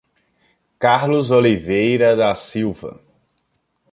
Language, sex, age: Portuguese, male, 30-39